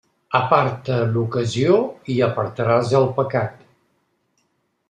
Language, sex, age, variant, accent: Catalan, male, 60-69, Central, central